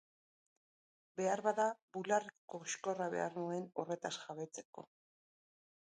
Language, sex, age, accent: Basque, female, 50-59, Erdialdekoa edo Nafarra (Gipuzkoa, Nafarroa)